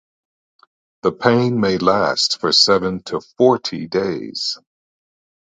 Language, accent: English, United States English